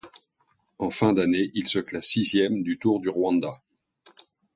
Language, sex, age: French, male, 50-59